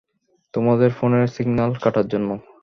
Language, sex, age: Bengali, male, 19-29